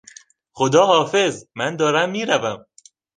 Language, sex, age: Persian, male, under 19